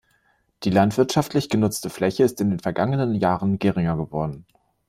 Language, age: German, 30-39